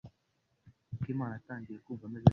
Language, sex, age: Kinyarwanda, male, under 19